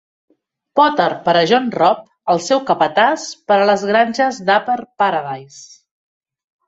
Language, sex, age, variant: Catalan, female, 40-49, Central